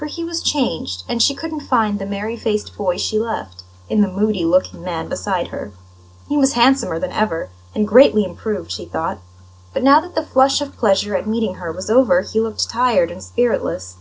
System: none